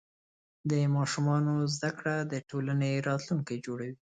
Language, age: Pashto, 30-39